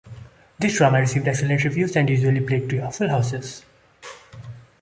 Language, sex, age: English, male, 19-29